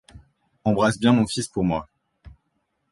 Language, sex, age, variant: French, male, 19-29, Français de métropole